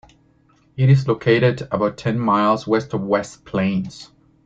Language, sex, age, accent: English, male, 40-49, Canadian English